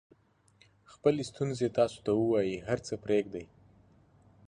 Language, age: Pashto, 30-39